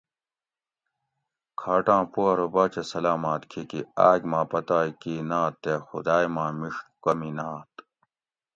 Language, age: Gawri, 40-49